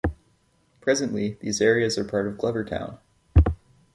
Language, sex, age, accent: English, male, 19-29, Canadian English